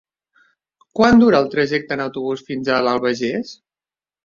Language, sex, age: Catalan, male, 30-39